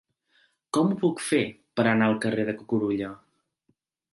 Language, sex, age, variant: Catalan, male, 19-29, Central